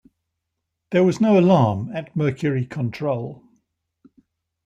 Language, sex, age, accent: English, male, 60-69, England English